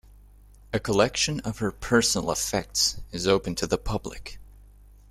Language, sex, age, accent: English, male, 19-29, United States English